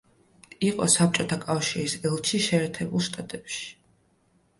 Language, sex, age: Georgian, female, 19-29